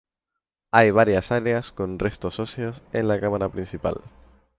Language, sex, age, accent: Spanish, male, 19-29, España: Centro-Sur peninsular (Madrid, Toledo, Castilla-La Mancha); España: Islas Canarias